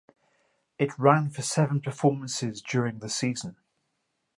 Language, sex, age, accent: English, male, 40-49, England English